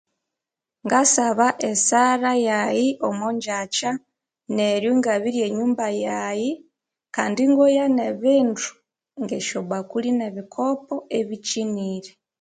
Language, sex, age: Konzo, female, 30-39